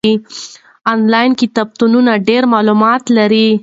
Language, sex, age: Pashto, female, 19-29